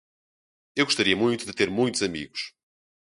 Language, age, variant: Portuguese, 19-29, Portuguese (Portugal)